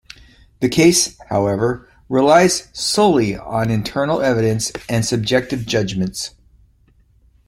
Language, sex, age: English, male, 50-59